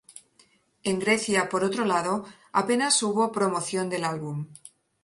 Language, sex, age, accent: Spanish, female, 50-59, España: Norte peninsular (Asturias, Castilla y León, Cantabria, País Vasco, Navarra, Aragón, La Rioja, Guadalajara, Cuenca)